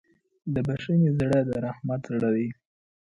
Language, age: Pashto, under 19